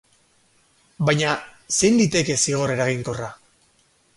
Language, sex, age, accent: Basque, male, 40-49, Mendebalekoa (Araba, Bizkaia, Gipuzkoako mendebaleko herri batzuk)